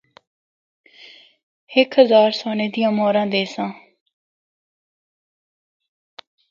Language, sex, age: Northern Hindko, female, 19-29